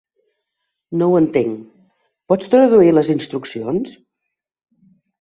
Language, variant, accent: Catalan, Central, central